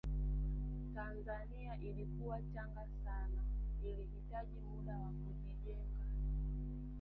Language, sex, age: Swahili, female, 30-39